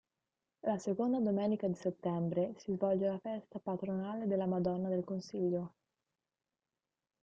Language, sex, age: Italian, female, 19-29